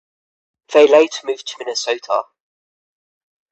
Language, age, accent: English, 19-29, England English; Irish English